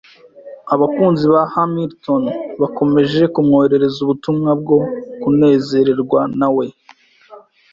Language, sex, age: Kinyarwanda, female, 19-29